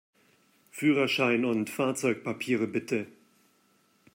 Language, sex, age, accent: German, male, 30-39, Deutschland Deutsch